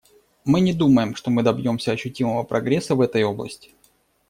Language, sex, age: Russian, male, 40-49